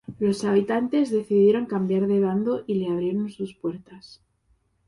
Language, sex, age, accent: Spanish, female, under 19, España: Norte peninsular (Asturias, Castilla y León, Cantabria, País Vasco, Navarra, Aragón, La Rioja, Guadalajara, Cuenca)